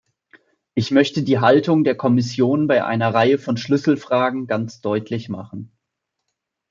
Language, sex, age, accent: German, male, 19-29, Deutschland Deutsch